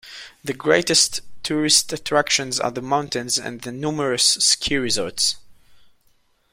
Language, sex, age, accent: English, male, under 19, United States English